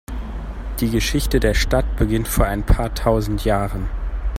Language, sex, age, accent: German, male, 30-39, Deutschland Deutsch